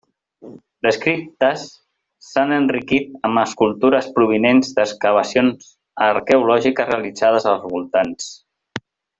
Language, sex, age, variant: Catalan, male, 50-59, Central